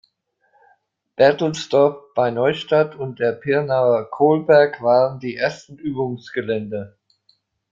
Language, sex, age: German, male, 60-69